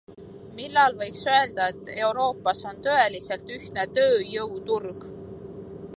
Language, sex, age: Estonian, female, 19-29